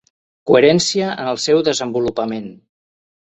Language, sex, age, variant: Catalan, male, 60-69, Central